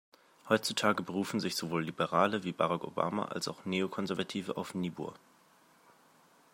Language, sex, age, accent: German, male, 19-29, Deutschland Deutsch